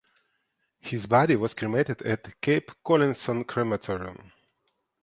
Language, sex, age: English, male, 30-39